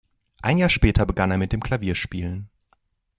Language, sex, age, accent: German, male, 19-29, Deutschland Deutsch